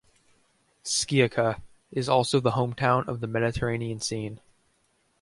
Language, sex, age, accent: English, male, 19-29, United States English